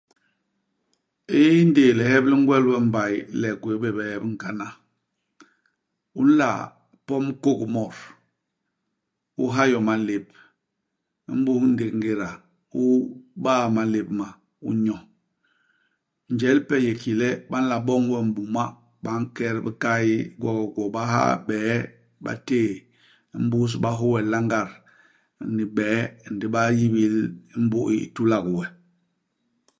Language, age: Basaa, 40-49